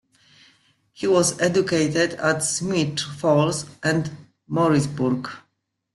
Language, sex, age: English, female, 50-59